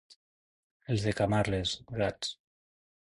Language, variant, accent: Catalan, Nord-Occidental, nord-occidental